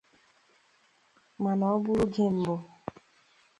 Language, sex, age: Igbo, female, 30-39